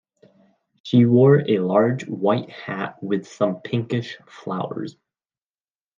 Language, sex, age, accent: English, male, 19-29, United States English